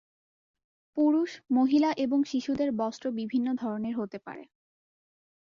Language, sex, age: Bengali, female, under 19